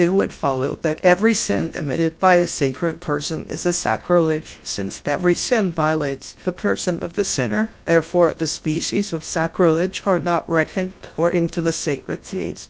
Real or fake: fake